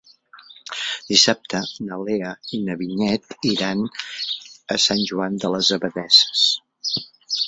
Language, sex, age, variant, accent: Catalan, male, 60-69, Central, central